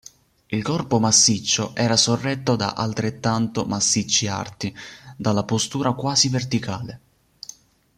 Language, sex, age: Italian, male, 19-29